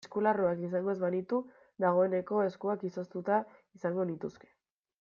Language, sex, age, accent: Basque, female, 19-29, Mendebalekoa (Araba, Bizkaia, Gipuzkoako mendebaleko herri batzuk)